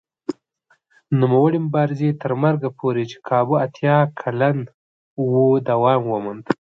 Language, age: Pashto, 19-29